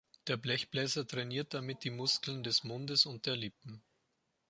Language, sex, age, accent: German, male, 50-59, Österreichisches Deutsch